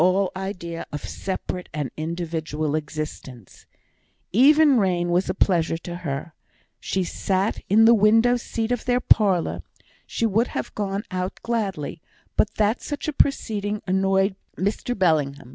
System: none